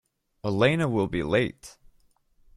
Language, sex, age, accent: English, male, 19-29, United States English